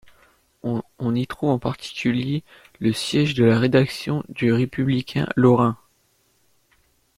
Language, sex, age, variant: French, male, under 19, Français de métropole